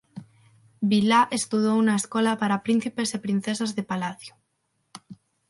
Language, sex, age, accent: Galician, female, under 19, Central (gheada); Neofalante